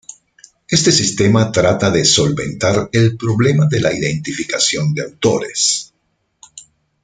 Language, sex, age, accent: Spanish, male, 50-59, Caribe: Cuba, Venezuela, Puerto Rico, República Dominicana, Panamá, Colombia caribeña, México caribeño, Costa del golfo de México